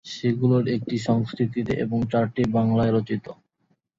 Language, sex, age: Bengali, male, 19-29